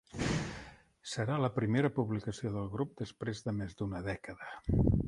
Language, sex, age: Catalan, male, 50-59